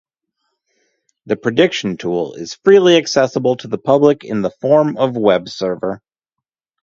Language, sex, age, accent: English, male, 30-39, United States English